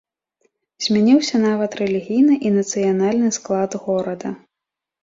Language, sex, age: Belarusian, female, 19-29